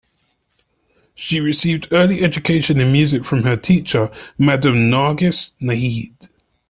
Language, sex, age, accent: English, male, 30-39, England English